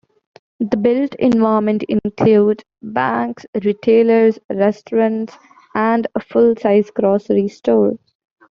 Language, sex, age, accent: English, female, 19-29, United States English